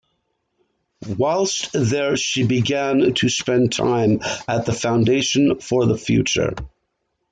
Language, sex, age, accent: English, male, 50-59, United States English